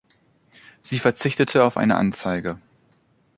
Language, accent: German, Deutschland Deutsch